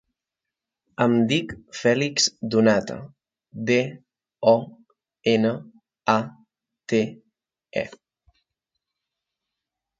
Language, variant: Catalan, Central